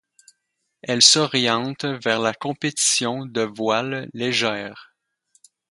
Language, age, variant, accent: French, 19-29, Français d'Amérique du Nord, Français du Canada